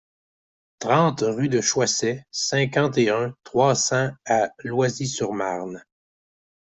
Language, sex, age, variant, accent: French, male, 30-39, Français d'Amérique du Nord, Français du Canada